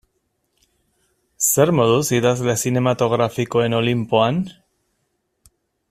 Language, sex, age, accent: Basque, male, 40-49, Erdialdekoa edo Nafarra (Gipuzkoa, Nafarroa)